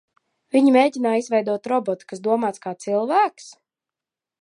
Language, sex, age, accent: Latvian, female, 30-39, bez akcenta